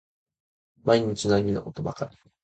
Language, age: Japanese, 19-29